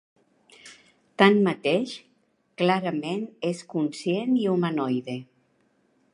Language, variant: Catalan, Central